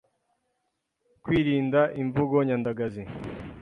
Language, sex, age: Kinyarwanda, male, 19-29